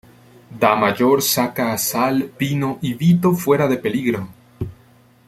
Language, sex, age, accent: Spanish, male, 19-29, América central